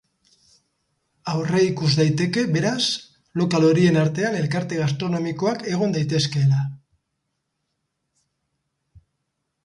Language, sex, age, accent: Basque, male, 50-59, Mendebalekoa (Araba, Bizkaia, Gipuzkoako mendebaleko herri batzuk)